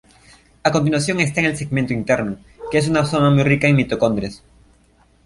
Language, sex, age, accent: Spanish, male, under 19, Andino-Pacífico: Colombia, Perú, Ecuador, oeste de Bolivia y Venezuela andina